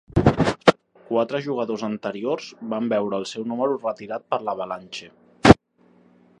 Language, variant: Catalan, Central